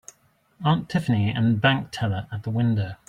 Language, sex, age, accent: English, male, 40-49, England English